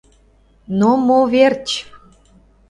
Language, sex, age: Mari, female, 40-49